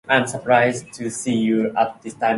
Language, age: English, 30-39